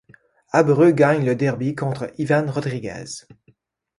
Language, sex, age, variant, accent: French, male, 40-49, Français d'Amérique du Nord, Français du Canada